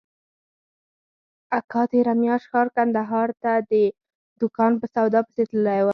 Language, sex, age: Pashto, female, under 19